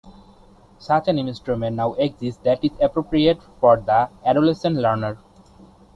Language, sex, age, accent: English, male, 19-29, India and South Asia (India, Pakistan, Sri Lanka)